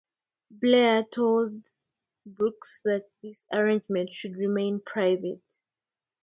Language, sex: English, female